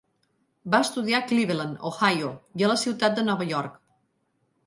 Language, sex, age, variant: Catalan, female, 40-49, Central